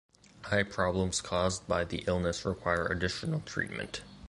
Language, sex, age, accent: English, male, 19-29, United States English